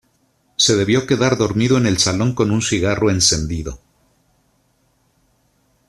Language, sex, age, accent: Spanish, male, 50-59, México